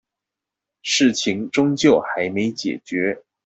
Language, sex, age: Chinese, male, 19-29